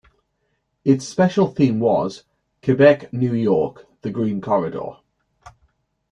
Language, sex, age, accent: English, male, 30-39, England English